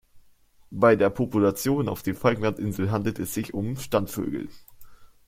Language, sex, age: German, male, under 19